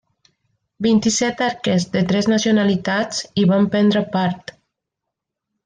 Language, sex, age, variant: Catalan, female, 30-39, Central